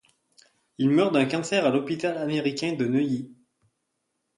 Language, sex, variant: French, male, Français de métropole